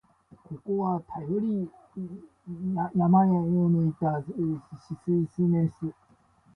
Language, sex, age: Japanese, male, 40-49